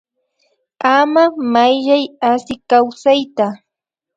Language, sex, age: Imbabura Highland Quichua, female, 19-29